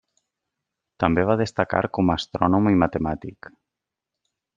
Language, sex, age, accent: Catalan, male, 30-39, valencià